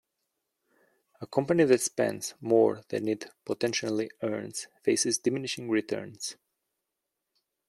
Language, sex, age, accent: English, male, 19-29, United States English